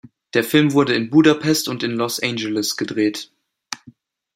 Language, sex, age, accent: German, male, under 19, Deutschland Deutsch